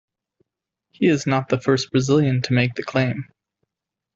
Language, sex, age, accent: English, male, 30-39, United States English